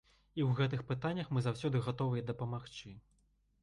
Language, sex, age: Belarusian, male, 19-29